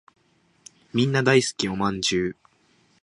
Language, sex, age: Japanese, male, 19-29